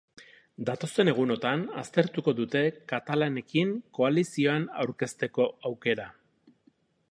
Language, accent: Basque, Erdialdekoa edo Nafarra (Gipuzkoa, Nafarroa)